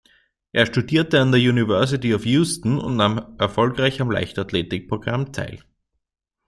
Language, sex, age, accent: German, male, 19-29, Österreichisches Deutsch